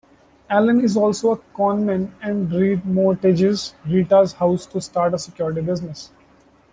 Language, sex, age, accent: English, male, 19-29, India and South Asia (India, Pakistan, Sri Lanka)